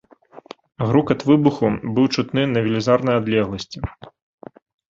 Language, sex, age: Belarusian, male, 30-39